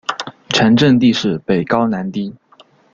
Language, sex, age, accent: Chinese, male, 19-29, 出生地：江西省